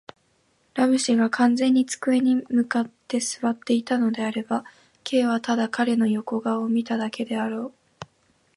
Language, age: Japanese, 19-29